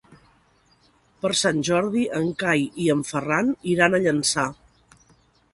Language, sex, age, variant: Catalan, female, 50-59, Central